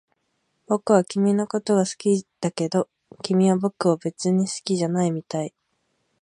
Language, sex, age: Japanese, female, 19-29